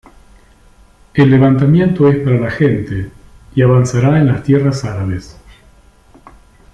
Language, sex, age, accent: Spanish, male, 50-59, Rioplatense: Argentina, Uruguay, este de Bolivia, Paraguay